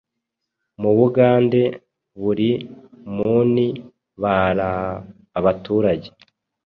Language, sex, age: Kinyarwanda, male, 19-29